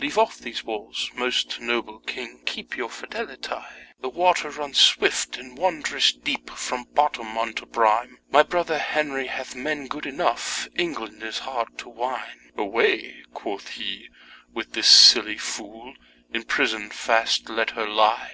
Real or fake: real